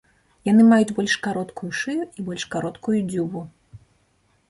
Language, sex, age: Belarusian, female, 30-39